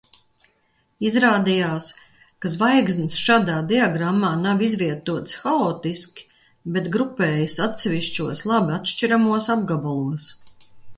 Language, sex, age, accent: Latvian, female, 50-59, Kurzeme